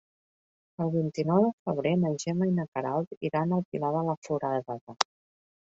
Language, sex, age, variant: Catalan, female, 40-49, Central